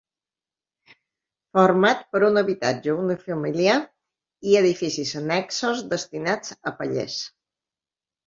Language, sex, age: Catalan, female, 50-59